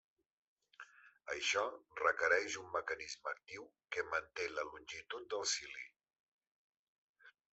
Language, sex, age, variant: Catalan, male, 60-69, Central